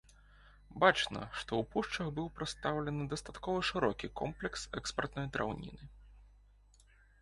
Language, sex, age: Belarusian, male, 19-29